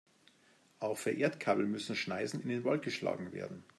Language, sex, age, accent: German, male, 50-59, Deutschland Deutsch